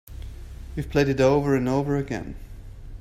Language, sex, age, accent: English, male, 30-39, England English